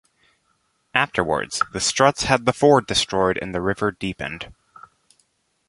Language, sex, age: English, male, under 19